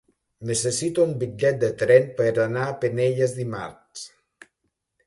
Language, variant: Catalan, Nord-Occidental